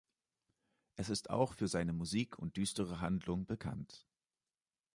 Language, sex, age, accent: German, male, 30-39, Deutschland Deutsch